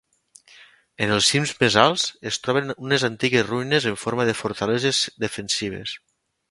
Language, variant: Catalan, Nord-Occidental